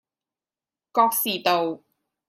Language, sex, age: Cantonese, female, 19-29